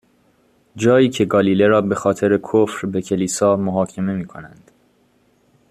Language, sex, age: Persian, male, 19-29